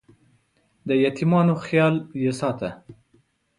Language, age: Pashto, 30-39